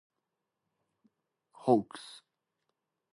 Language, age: English, 19-29